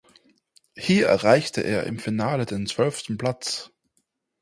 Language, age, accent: German, 19-29, Österreichisches Deutsch